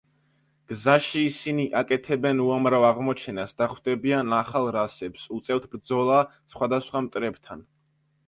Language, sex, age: Georgian, male, under 19